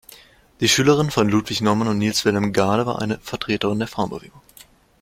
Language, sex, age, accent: German, male, under 19, Deutschland Deutsch